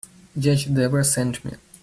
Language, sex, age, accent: English, male, under 19, United States English